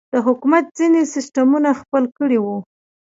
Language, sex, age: Pashto, female, 19-29